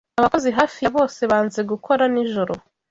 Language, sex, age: Kinyarwanda, female, 19-29